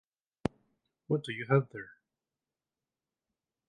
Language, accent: English, United States English